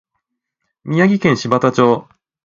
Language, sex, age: Japanese, male, 40-49